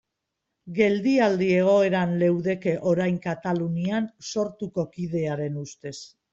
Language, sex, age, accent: Basque, female, 60-69, Mendebalekoa (Araba, Bizkaia, Gipuzkoako mendebaleko herri batzuk)